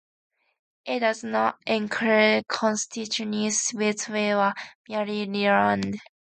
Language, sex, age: English, female, 19-29